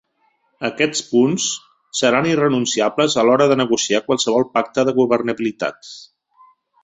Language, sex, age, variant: Catalan, male, 40-49, Central